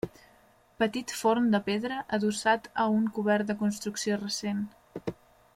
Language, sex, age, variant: Catalan, female, 19-29, Central